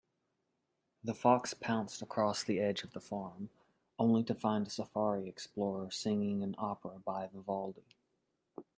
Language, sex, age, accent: English, male, 19-29, United States English